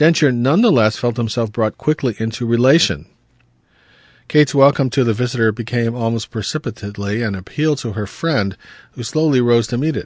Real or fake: real